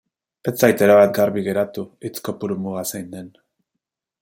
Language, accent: Basque, Mendebalekoa (Araba, Bizkaia, Gipuzkoako mendebaleko herri batzuk)